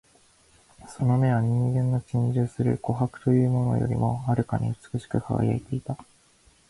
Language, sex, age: Japanese, male, 19-29